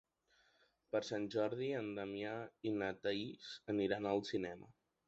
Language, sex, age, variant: Catalan, male, 19-29, Nord-Occidental